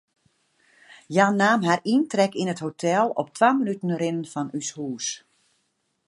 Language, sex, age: Western Frisian, female, 40-49